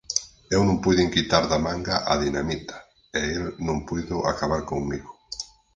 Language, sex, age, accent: Galician, male, 40-49, Oriental (común en zona oriental)